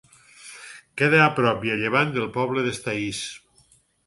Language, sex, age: Catalan, male, 60-69